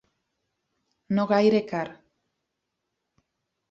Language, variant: Catalan, Nord-Occidental